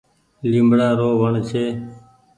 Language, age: Goaria, 19-29